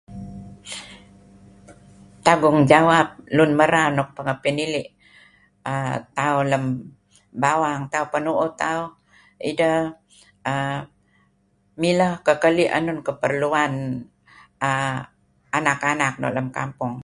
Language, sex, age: Kelabit, female, 70-79